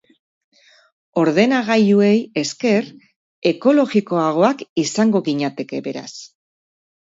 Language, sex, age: Basque, female, 40-49